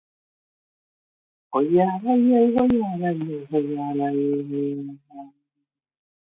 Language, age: English, 30-39